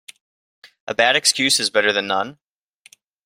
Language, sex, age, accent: English, male, 19-29, United States English